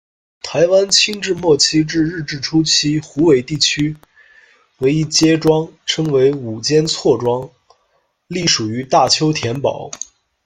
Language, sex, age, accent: Chinese, male, 19-29, 出生地：山东省